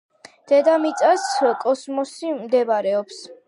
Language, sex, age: Georgian, female, under 19